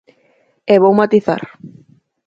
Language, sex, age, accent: Galician, female, 19-29, Central (gheada)